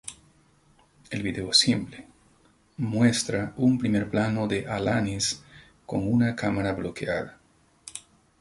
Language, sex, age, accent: Spanish, male, 30-39, Andino-Pacífico: Colombia, Perú, Ecuador, oeste de Bolivia y Venezuela andina